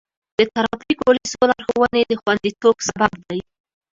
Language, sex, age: Pashto, female, 19-29